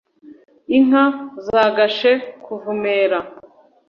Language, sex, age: Kinyarwanda, female, 40-49